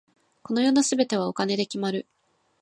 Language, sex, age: Japanese, female, 19-29